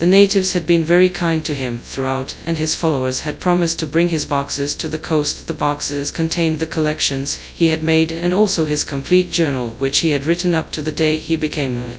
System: TTS, FastPitch